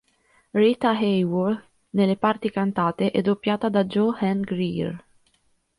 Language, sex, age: Italian, female, 30-39